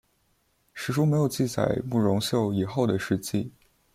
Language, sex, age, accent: Chinese, male, under 19, 出生地：北京市